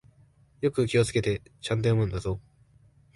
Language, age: Japanese, 19-29